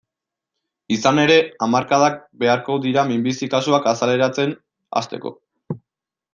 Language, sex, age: Basque, male, 19-29